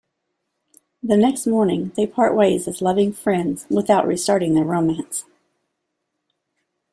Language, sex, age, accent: English, female, 40-49, United States English